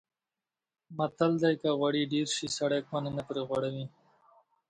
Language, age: Pashto, 19-29